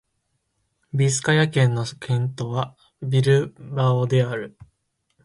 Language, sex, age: Japanese, male, 19-29